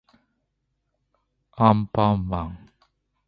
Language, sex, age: Japanese, male, 50-59